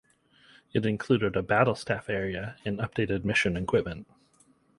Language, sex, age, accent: English, male, 30-39, Canadian English